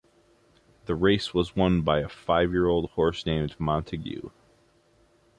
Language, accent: English, United States English